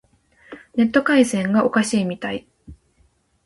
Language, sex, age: Japanese, female, 19-29